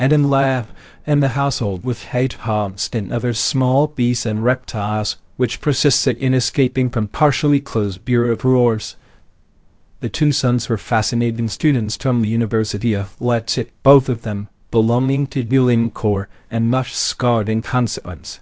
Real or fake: fake